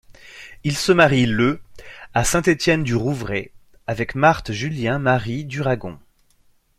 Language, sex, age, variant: French, male, 30-39, Français de métropole